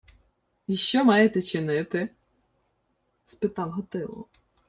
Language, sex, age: Ukrainian, female, 30-39